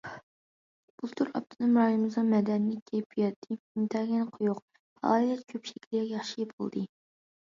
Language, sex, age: Uyghur, female, under 19